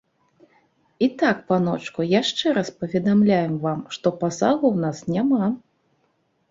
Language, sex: Belarusian, female